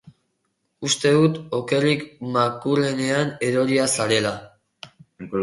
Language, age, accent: Basque, under 19, Erdialdekoa edo Nafarra (Gipuzkoa, Nafarroa)